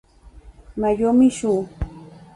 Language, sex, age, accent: Spanish, female, 40-49, México